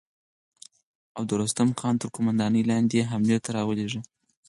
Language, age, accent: Pashto, 19-29, کندهاری لهجه